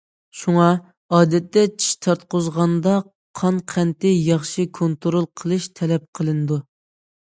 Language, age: Uyghur, 19-29